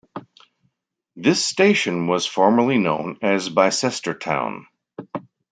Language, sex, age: English, male, 60-69